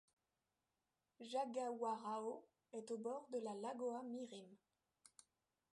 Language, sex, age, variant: French, female, 30-39, Français de métropole